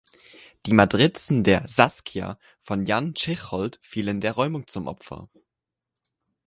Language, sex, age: German, male, 19-29